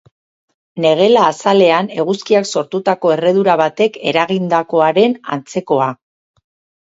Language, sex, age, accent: Basque, female, 50-59, Erdialdekoa edo Nafarra (Gipuzkoa, Nafarroa)